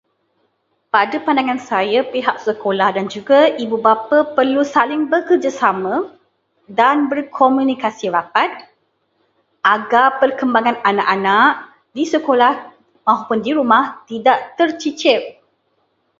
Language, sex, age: Malay, female, 30-39